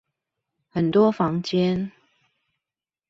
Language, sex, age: Chinese, female, 50-59